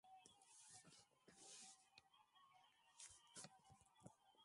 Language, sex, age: Swahili, male, 30-39